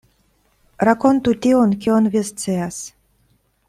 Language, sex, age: Esperanto, female, 30-39